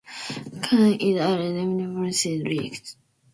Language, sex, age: English, female, 19-29